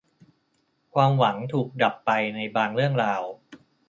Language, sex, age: Thai, male, 30-39